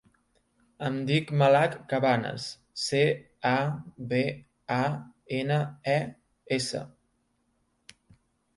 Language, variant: Catalan, Central